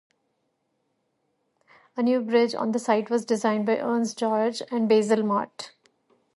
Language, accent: English, Canadian English